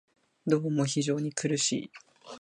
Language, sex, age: Japanese, female, 90+